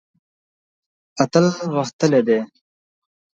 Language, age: Pashto, 19-29